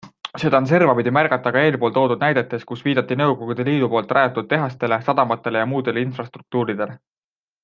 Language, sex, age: Estonian, male, 19-29